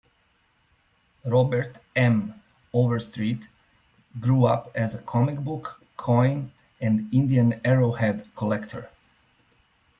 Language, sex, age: English, male, 40-49